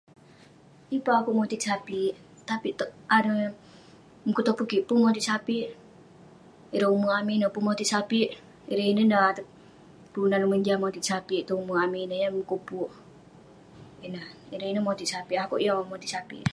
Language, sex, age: Western Penan, female, under 19